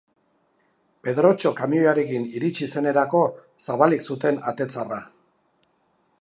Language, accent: Basque, Erdialdekoa edo Nafarra (Gipuzkoa, Nafarroa)